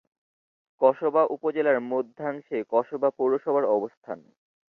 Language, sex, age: Bengali, male, 19-29